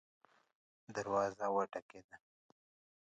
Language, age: Pashto, 19-29